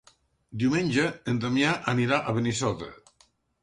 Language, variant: Catalan, Central